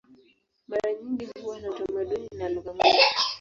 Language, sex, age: Swahili, female, 19-29